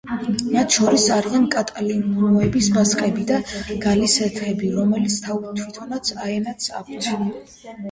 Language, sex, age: Georgian, female, under 19